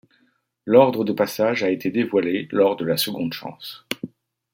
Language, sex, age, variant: French, male, 40-49, Français de métropole